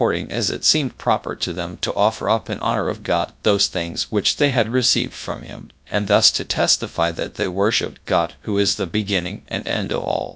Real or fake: fake